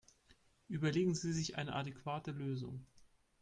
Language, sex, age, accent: German, male, 30-39, Deutschland Deutsch